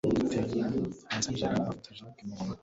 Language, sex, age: Kinyarwanda, male, 19-29